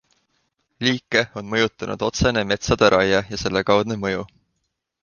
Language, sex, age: Estonian, male, 19-29